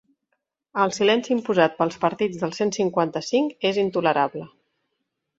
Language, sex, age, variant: Catalan, female, 40-49, Central